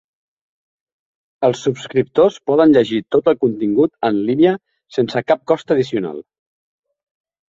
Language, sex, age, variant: Catalan, male, 30-39, Central